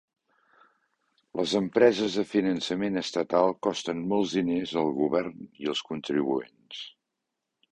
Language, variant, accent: Catalan, Central, central